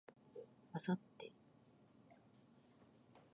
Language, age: Japanese, 50-59